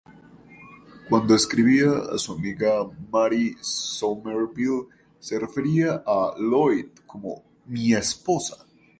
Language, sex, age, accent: Spanish, male, 19-29, Andino-Pacífico: Colombia, Perú, Ecuador, oeste de Bolivia y Venezuela andina